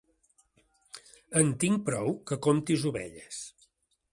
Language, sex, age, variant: Catalan, male, 60-69, Central